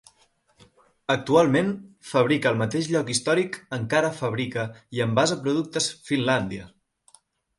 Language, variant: Catalan, Central